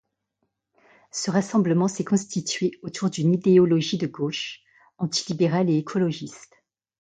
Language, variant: French, Français de métropole